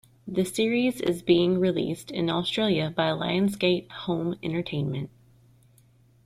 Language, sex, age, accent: English, female, 30-39, United States English